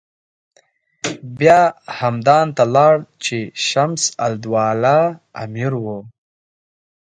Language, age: Pashto, 19-29